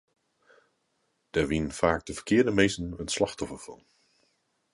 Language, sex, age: Western Frisian, male, 30-39